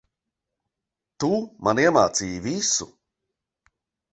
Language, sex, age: Latvian, male, 30-39